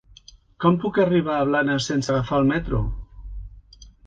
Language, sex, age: Catalan, male, 60-69